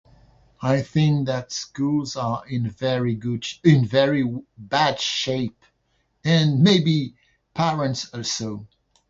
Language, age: English, 60-69